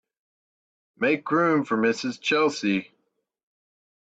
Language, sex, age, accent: English, male, 40-49, United States English